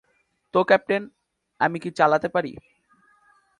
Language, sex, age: Bengali, male, 19-29